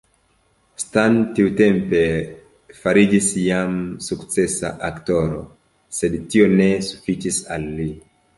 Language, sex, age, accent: Esperanto, male, 30-39, Internacia